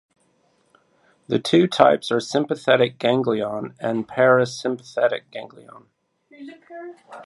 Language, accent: English, Canadian English